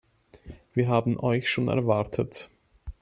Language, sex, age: German, male, 30-39